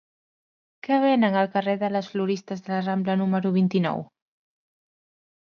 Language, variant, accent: Catalan, Central, central